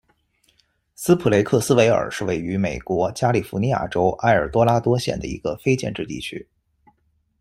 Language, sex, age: Chinese, male, 19-29